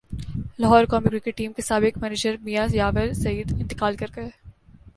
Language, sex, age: Urdu, female, 19-29